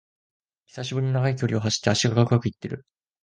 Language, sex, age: Japanese, male, under 19